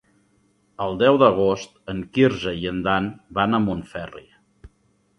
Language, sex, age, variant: Catalan, male, 50-59, Nord-Occidental